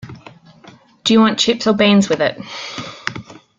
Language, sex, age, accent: English, female, 30-39, Australian English